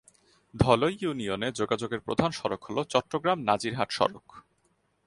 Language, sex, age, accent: Bengali, male, 19-29, প্রমিত